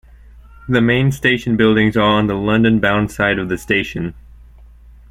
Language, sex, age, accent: English, male, under 19, United States English